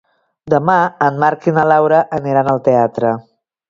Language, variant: Catalan, Septentrional